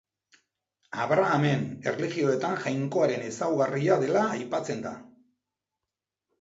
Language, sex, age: Basque, male, 50-59